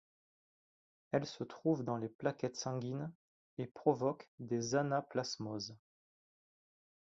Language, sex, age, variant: French, male, 30-39, Français de métropole